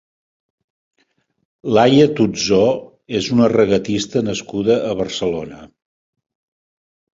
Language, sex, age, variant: Catalan, male, 60-69, Septentrional